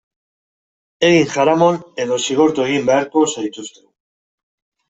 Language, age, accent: Basque, 30-39, Mendebalekoa (Araba, Bizkaia, Gipuzkoako mendebaleko herri batzuk)